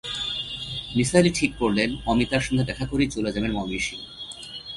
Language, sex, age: Bengali, male, 30-39